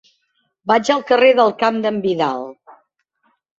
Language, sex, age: Catalan, female, 50-59